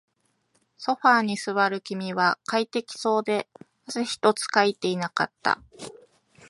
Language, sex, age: Japanese, female, 30-39